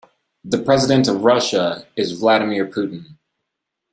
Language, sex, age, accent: English, male, 19-29, United States English